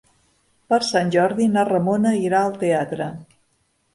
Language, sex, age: Catalan, female, 50-59